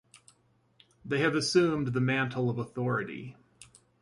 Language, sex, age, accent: English, male, 30-39, United States English